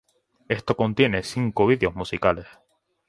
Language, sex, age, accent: Spanish, male, 19-29, España: Islas Canarias